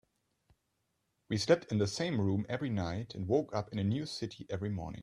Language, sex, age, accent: English, male, 19-29, England English